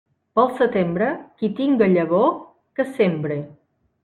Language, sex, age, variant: Catalan, female, 30-39, Central